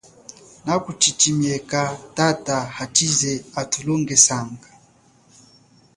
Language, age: Chokwe, 40-49